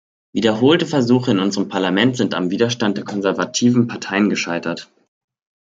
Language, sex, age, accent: German, male, 19-29, Deutschland Deutsch